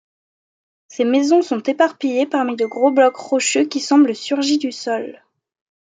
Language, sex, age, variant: French, female, 19-29, Français de métropole